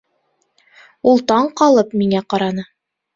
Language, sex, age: Bashkir, female, 30-39